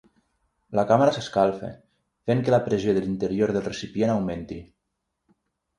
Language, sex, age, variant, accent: Catalan, male, 30-39, Nord-Occidental, nord-occidental; Lleidatà